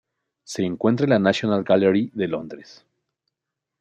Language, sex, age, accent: Spanish, male, 30-39, México